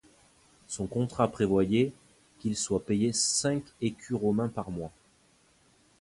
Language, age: French, 30-39